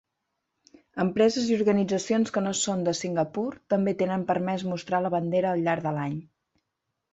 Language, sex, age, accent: Catalan, female, 30-39, gironí